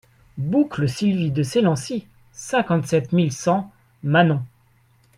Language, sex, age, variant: French, male, 40-49, Français de métropole